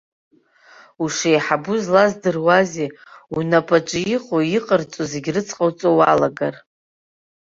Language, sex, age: Abkhazian, female, 40-49